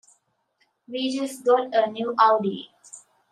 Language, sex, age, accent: English, female, 19-29, England English